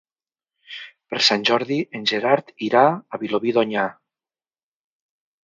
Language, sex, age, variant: Catalan, male, 40-49, Nord-Occidental